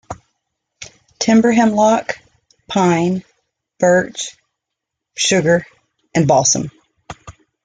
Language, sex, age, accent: English, female, 50-59, United States English